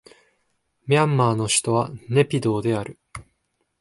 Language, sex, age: Japanese, male, 19-29